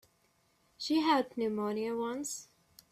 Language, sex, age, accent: English, female, 19-29, United States English